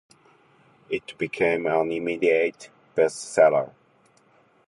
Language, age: English, 50-59